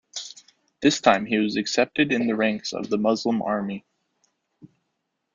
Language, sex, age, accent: English, male, under 19, United States English